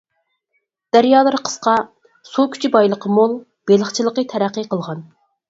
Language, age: Uyghur, 30-39